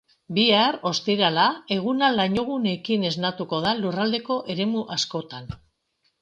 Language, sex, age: Basque, female, 50-59